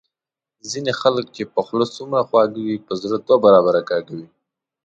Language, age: Pashto, 19-29